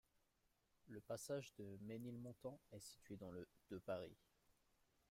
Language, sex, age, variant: French, male, 30-39, Français de métropole